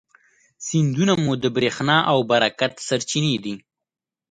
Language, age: Pashto, 19-29